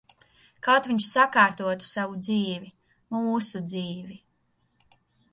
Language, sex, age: Latvian, female, 19-29